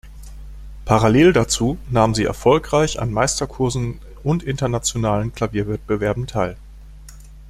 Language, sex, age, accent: German, male, 40-49, Deutschland Deutsch